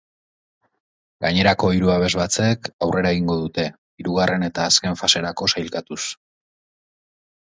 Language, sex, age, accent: Basque, male, 30-39, Erdialdekoa edo Nafarra (Gipuzkoa, Nafarroa)